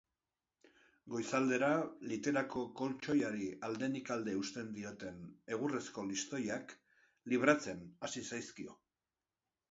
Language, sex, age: Basque, male, 60-69